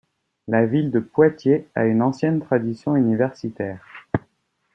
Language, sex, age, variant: French, male, 19-29, Français de métropole